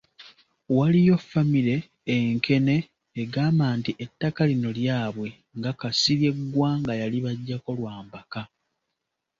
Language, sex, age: Ganda, male, 19-29